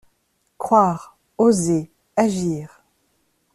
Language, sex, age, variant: French, female, 40-49, Français de métropole